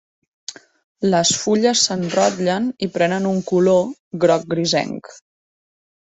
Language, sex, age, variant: Catalan, female, 30-39, Central